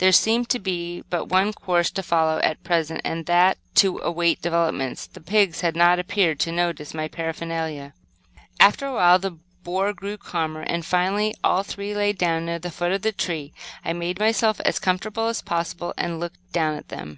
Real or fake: real